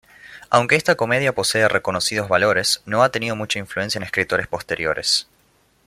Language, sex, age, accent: Spanish, male, 19-29, Rioplatense: Argentina, Uruguay, este de Bolivia, Paraguay